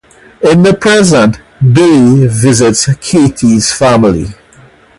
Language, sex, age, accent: English, male, 40-49, West Indies and Bermuda (Bahamas, Bermuda, Jamaica, Trinidad)